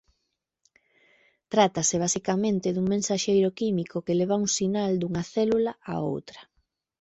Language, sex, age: Galician, female, 30-39